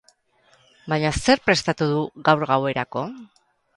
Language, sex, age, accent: Basque, female, 50-59, Erdialdekoa edo Nafarra (Gipuzkoa, Nafarroa)